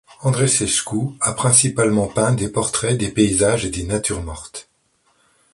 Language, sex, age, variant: French, male, 60-69, Français de métropole